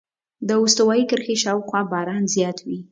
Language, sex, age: Pashto, female, 19-29